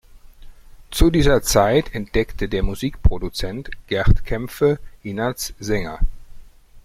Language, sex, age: German, male, 50-59